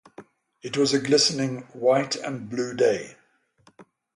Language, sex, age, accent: English, male, 70-79, England English; Southern African (South Africa, Zimbabwe, Namibia)